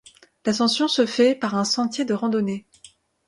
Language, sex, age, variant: French, female, 19-29, Français de métropole